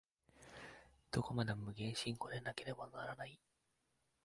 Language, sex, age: Japanese, male, 19-29